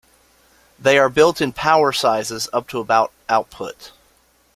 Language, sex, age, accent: English, male, 30-39, United States English